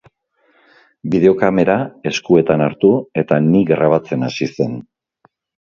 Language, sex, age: Basque, male, 60-69